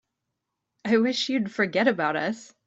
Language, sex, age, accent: English, female, 30-39, United States English